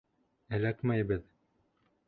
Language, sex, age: Bashkir, male, 19-29